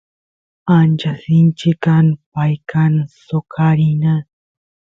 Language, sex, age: Santiago del Estero Quichua, female, 19-29